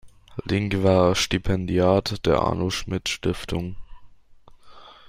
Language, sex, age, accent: German, male, under 19, Deutschland Deutsch